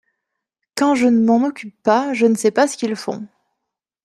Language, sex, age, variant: French, female, 30-39, Français de métropole